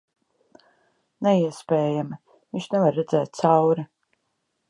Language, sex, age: Latvian, female, 40-49